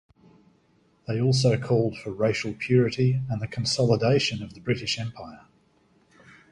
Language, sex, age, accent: English, male, 50-59, Australian English